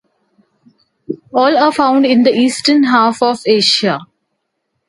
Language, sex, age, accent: English, female, 40-49, India and South Asia (India, Pakistan, Sri Lanka)